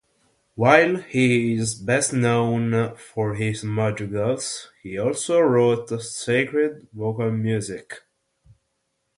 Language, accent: English, United States English; Italian